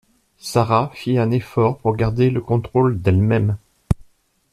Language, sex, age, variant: French, male, 50-59, Français de métropole